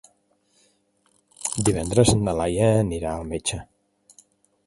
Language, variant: Catalan, Central